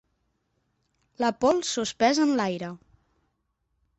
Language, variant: Catalan, Nord-Occidental